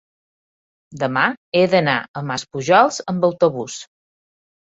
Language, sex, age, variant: Catalan, female, 30-39, Balear